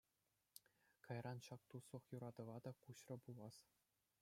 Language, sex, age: Chuvash, male, under 19